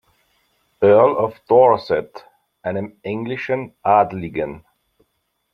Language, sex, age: German, male, 50-59